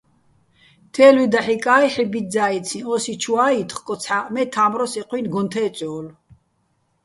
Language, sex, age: Bats, female, 30-39